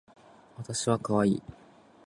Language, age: Japanese, 19-29